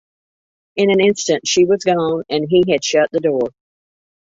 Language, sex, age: English, female, 70-79